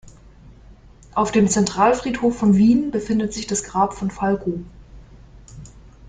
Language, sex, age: German, female, 19-29